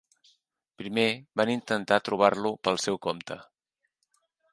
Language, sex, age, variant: Catalan, male, 40-49, Central